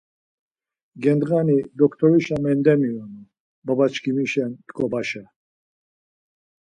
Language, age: Laz, 60-69